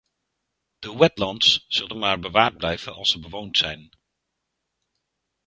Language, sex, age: Dutch, male, 40-49